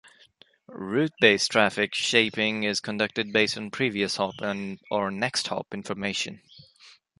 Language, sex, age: English, male, 19-29